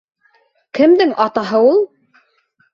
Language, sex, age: Bashkir, female, 30-39